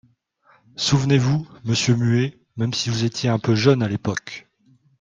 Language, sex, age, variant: French, male, 30-39, Français de métropole